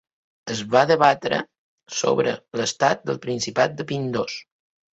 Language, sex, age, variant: Catalan, male, 50-59, Balear